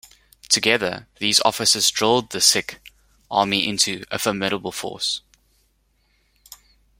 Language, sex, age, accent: English, male, 30-39, Southern African (South Africa, Zimbabwe, Namibia)